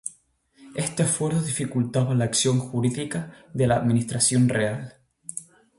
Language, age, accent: Spanish, under 19, España: Islas Canarias